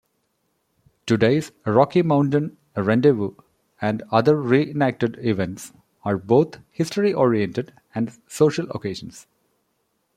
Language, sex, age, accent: English, male, 40-49, India and South Asia (India, Pakistan, Sri Lanka)